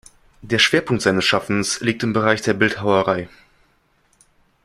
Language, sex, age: German, male, 19-29